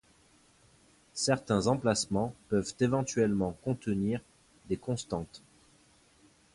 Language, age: French, 30-39